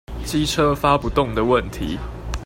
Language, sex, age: Chinese, male, 19-29